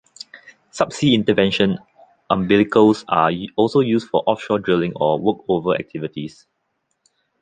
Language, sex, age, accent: English, male, 19-29, Singaporean English